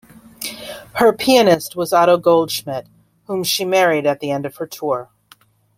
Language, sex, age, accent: English, female, 40-49, United States English